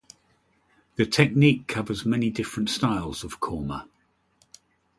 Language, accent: English, England English